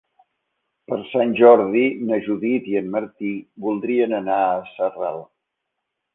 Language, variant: Catalan, Central